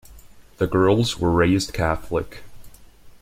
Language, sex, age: English, male, 19-29